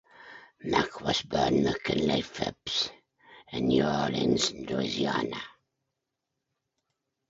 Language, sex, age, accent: English, male, 70-79, Scottish English